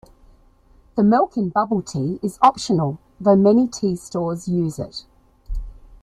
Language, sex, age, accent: English, female, 50-59, Australian English